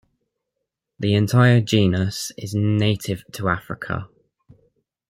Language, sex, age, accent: English, male, 19-29, England English